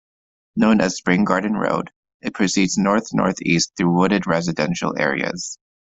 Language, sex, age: English, male, 19-29